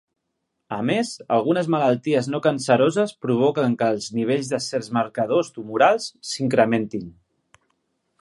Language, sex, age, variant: Catalan, male, 30-39, Central